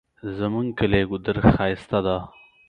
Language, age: Pashto, 19-29